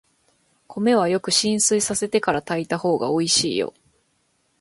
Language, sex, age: Japanese, female, 19-29